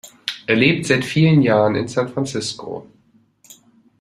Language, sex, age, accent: German, male, 19-29, Deutschland Deutsch